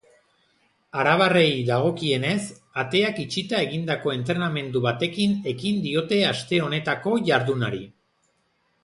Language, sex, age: Basque, male, 40-49